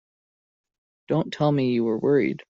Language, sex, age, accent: English, male, 19-29, Canadian English